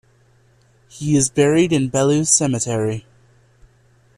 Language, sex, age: English, male, 19-29